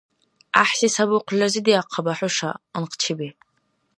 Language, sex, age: Dargwa, female, 19-29